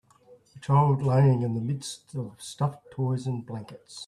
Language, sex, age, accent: English, male, 60-69, Australian English